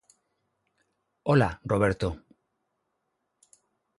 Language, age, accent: Galician, 40-49, Normativo (estándar); Neofalante